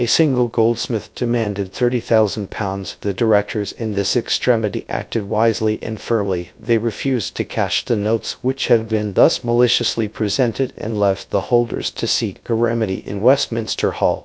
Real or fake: fake